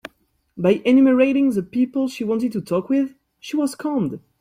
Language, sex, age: English, male, 19-29